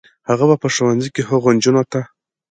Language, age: Pashto, 19-29